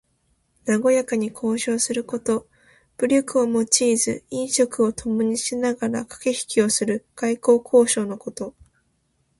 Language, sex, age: Japanese, female, 19-29